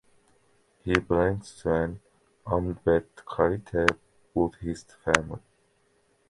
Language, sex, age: English, male, 19-29